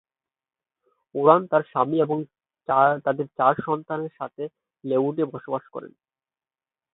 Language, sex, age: Bengali, male, 19-29